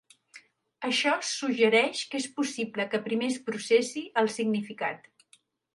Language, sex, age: Catalan, female, 60-69